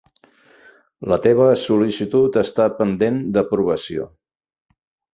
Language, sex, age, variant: Catalan, male, 60-69, Central